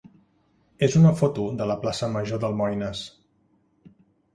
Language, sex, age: Catalan, male, 40-49